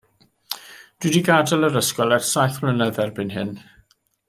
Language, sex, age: Welsh, male, 50-59